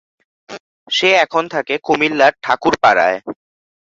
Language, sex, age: Bengali, male, under 19